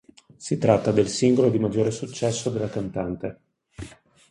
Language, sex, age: Italian, male, 40-49